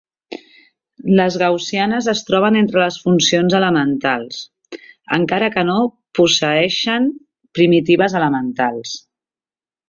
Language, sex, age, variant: Catalan, female, 40-49, Central